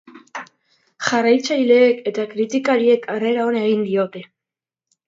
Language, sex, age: Basque, female, 30-39